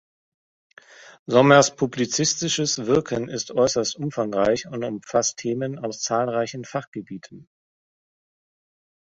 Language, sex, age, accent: German, male, 30-39, Deutschland Deutsch